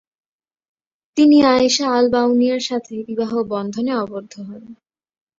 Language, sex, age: Bengali, female, 19-29